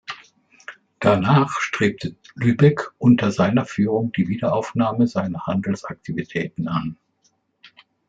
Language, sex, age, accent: German, male, 60-69, Deutschland Deutsch